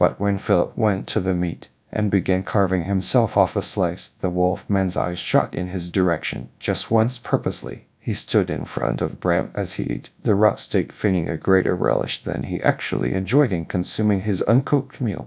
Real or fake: fake